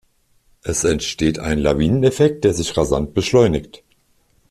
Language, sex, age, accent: German, male, 40-49, Deutschland Deutsch